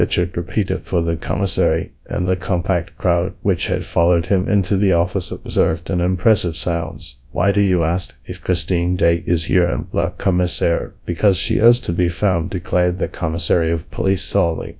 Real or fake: fake